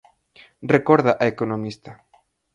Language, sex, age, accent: Galician, male, 19-29, Central (gheada); Normativo (estándar)